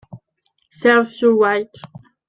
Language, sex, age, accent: English, female, 19-29, England English